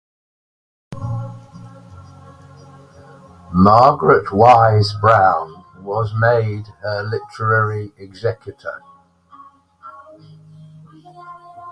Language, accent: English, England English